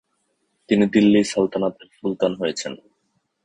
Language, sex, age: Bengali, male, 30-39